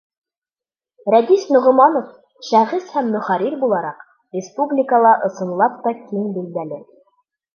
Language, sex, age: Bashkir, female, 19-29